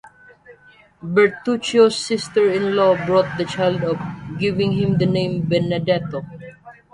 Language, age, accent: English, 19-29, Filipino